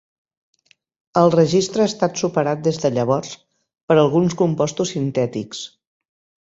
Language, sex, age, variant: Catalan, female, 50-59, Central